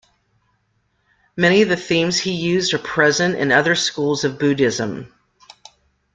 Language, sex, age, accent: English, female, 50-59, United States English